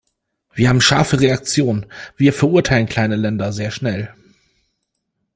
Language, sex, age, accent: German, male, 30-39, Deutschland Deutsch